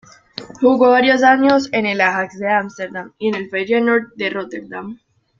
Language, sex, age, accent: Spanish, female, under 19, América central